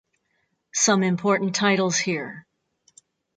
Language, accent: English, United States English